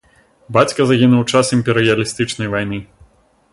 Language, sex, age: Belarusian, male, 30-39